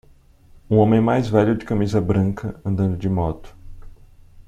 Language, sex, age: Portuguese, male, 19-29